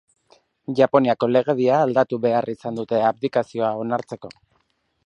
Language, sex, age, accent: Basque, male, 30-39, Mendebalekoa (Araba, Bizkaia, Gipuzkoako mendebaleko herri batzuk)